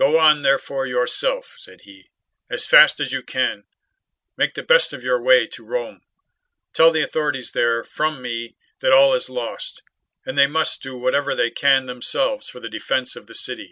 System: none